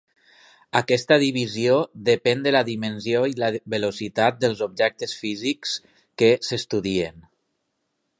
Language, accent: Catalan, valencià